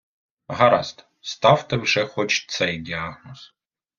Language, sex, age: Ukrainian, male, 30-39